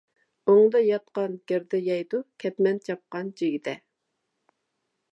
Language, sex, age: Uyghur, female, 50-59